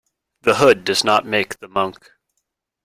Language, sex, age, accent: English, male, 19-29, United States English